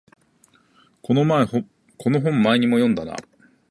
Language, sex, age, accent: Japanese, male, 40-49, 標準語